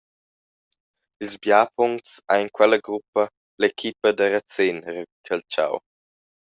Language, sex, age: Romansh, male, under 19